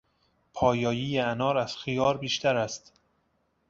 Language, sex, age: Persian, male, 30-39